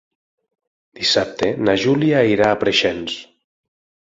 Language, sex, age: Catalan, male, 40-49